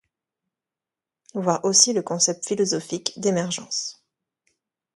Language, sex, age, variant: French, female, 30-39, Français de métropole